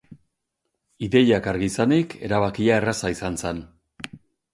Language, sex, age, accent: Basque, male, 50-59, Erdialdekoa edo Nafarra (Gipuzkoa, Nafarroa)